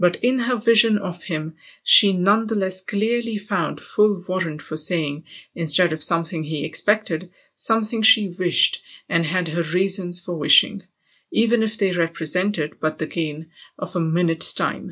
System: none